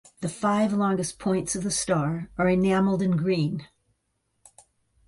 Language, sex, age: English, female, 70-79